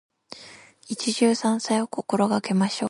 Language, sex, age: Japanese, female, 19-29